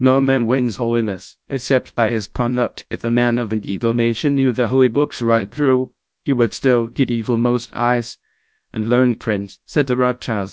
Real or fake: fake